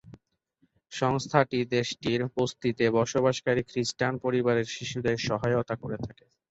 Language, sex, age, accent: Bengali, male, 19-29, Native; শুদ্ধ